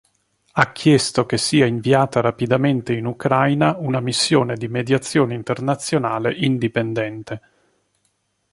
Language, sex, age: Italian, male, 30-39